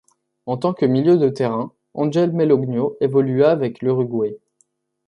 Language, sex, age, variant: French, male, under 19, Français de métropole